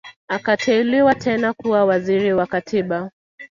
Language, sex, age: Swahili, female, 19-29